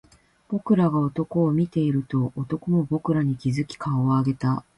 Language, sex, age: Japanese, female, 50-59